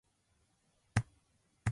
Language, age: Japanese, 19-29